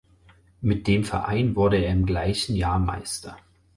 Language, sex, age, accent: German, male, 30-39, Deutschland Deutsch